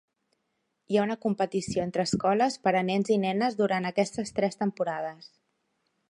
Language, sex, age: Catalan, female, 40-49